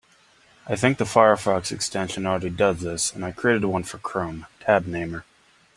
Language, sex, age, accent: English, male, 19-29, United States English